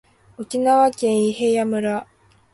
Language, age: Japanese, 19-29